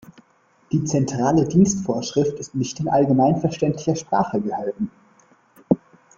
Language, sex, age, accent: German, male, 19-29, Deutschland Deutsch